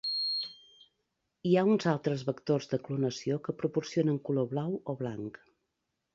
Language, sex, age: Catalan, female, 50-59